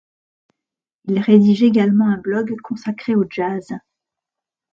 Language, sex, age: French, female, 50-59